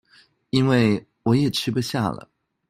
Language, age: Chinese, 30-39